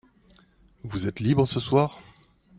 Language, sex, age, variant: French, male, 30-39, Français de métropole